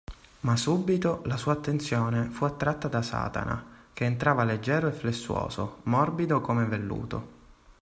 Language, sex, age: Italian, male, 19-29